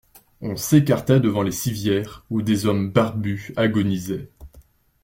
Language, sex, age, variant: French, male, 19-29, Français de métropole